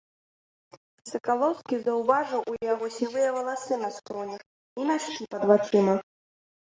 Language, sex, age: Belarusian, female, 30-39